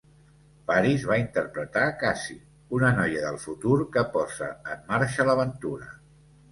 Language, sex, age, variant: Catalan, male, 60-69, Central